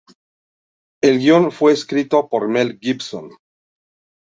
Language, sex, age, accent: Spanish, male, 40-49, México